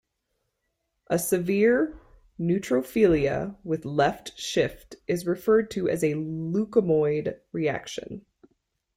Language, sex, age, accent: English, female, 30-39, United States English